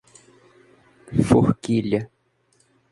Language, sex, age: Portuguese, male, 19-29